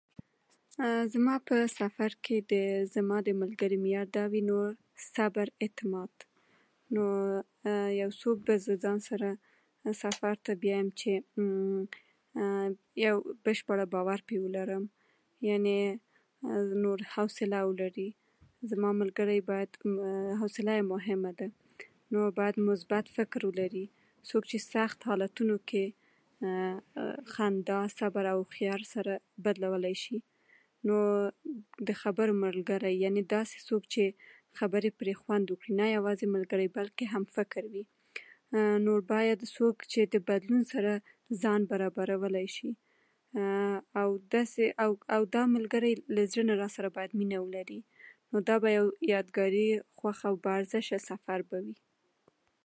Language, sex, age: Pashto, female, 19-29